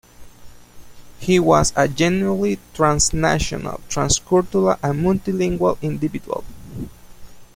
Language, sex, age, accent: English, male, 19-29, United States English